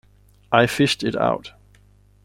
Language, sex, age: English, male, 40-49